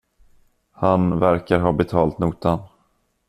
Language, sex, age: Swedish, male, 30-39